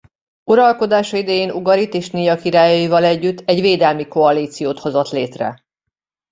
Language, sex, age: Hungarian, female, 40-49